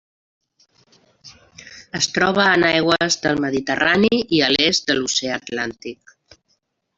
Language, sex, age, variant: Catalan, female, 50-59, Central